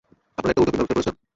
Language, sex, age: Bengali, male, 19-29